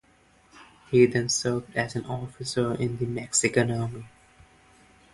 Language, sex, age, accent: English, male, 19-29, India and South Asia (India, Pakistan, Sri Lanka)